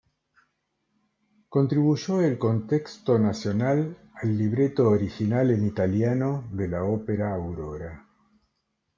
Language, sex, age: Spanish, male, 60-69